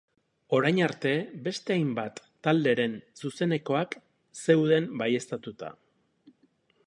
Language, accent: Basque, Erdialdekoa edo Nafarra (Gipuzkoa, Nafarroa)